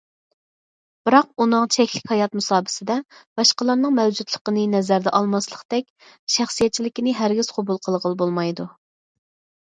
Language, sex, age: Uyghur, female, 30-39